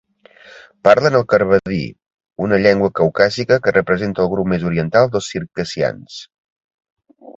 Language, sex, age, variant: Catalan, male, 50-59, Central